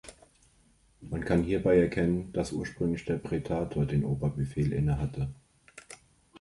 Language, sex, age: German, male, 30-39